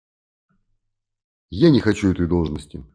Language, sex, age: Russian, male, 50-59